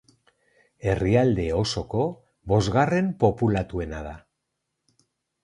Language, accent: Basque, Erdialdekoa edo Nafarra (Gipuzkoa, Nafarroa)